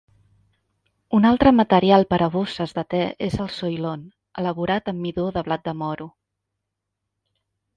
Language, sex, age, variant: Catalan, female, 30-39, Central